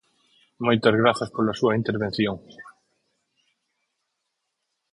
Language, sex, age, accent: Galician, male, 30-39, Central (gheada)